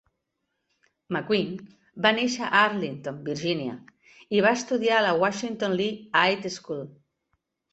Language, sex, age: Catalan, female, 50-59